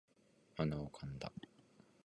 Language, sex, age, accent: Japanese, male, 19-29, 標準語